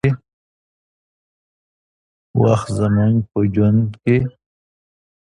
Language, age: Pashto, 40-49